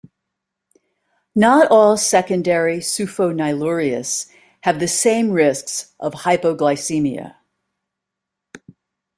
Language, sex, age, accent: English, female, 60-69, United States English